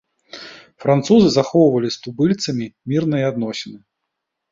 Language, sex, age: Belarusian, male, 40-49